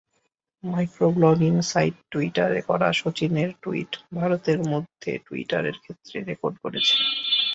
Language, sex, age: Bengali, male, 19-29